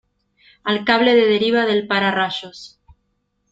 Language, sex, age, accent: Spanish, female, 40-49, Rioplatense: Argentina, Uruguay, este de Bolivia, Paraguay